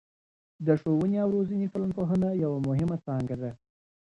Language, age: Pashto, 19-29